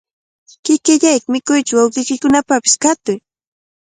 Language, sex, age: Cajatambo North Lima Quechua, female, 30-39